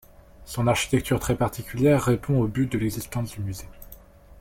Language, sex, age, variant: French, male, 19-29, Français de métropole